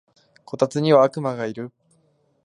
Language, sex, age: Japanese, male, 19-29